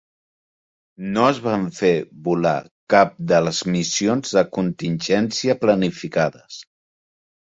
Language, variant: Catalan, Central